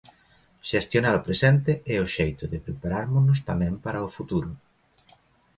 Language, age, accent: Galician, 40-49, Normativo (estándar)